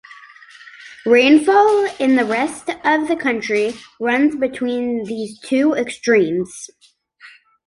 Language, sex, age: English, male, 19-29